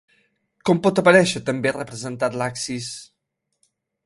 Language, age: Catalan, 30-39